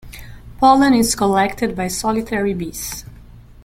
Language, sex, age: English, female, 40-49